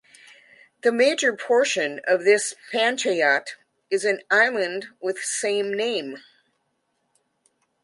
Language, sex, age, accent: English, female, 70-79, United States English